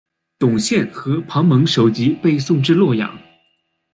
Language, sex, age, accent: Chinese, male, 30-39, 出生地：北京市